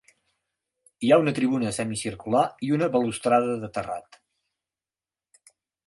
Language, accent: Catalan, central; septentrional